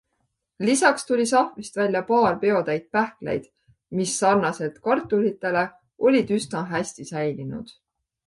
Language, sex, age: Estonian, female, 30-39